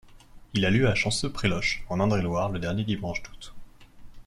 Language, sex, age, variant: French, male, 19-29, Français de métropole